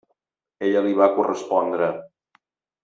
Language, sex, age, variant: Catalan, male, 40-49, Central